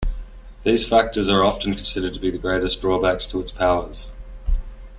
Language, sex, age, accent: English, male, 19-29, Australian English